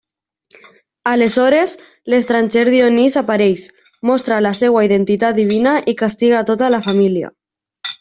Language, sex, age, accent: Catalan, female, under 19, valencià